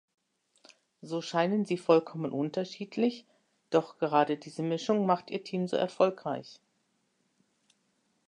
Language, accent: German, Deutschland Deutsch